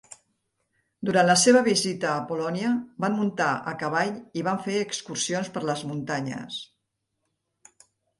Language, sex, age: Catalan, female, 60-69